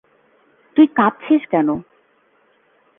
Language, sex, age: Bengali, female, 19-29